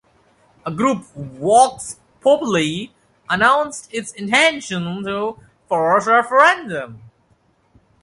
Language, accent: English, India and South Asia (India, Pakistan, Sri Lanka)